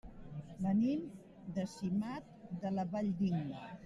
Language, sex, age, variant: Catalan, female, 70-79, Central